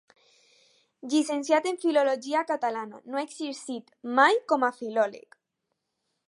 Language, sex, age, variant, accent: Catalan, female, under 19, Alacantí, valencià